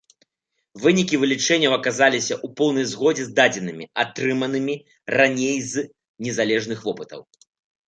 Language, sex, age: Belarusian, male, 40-49